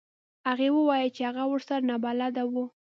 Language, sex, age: Pashto, female, 19-29